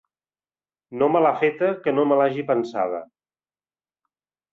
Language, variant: Catalan, Central